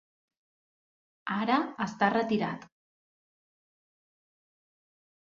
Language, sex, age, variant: Catalan, female, 30-39, Central